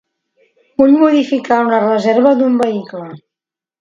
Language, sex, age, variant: Catalan, female, 50-59, Central